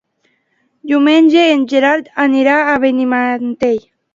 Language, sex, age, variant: Catalan, female, under 19, Alacantí